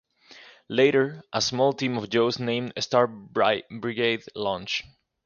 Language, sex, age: English, male, 19-29